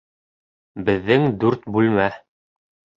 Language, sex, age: Bashkir, male, 30-39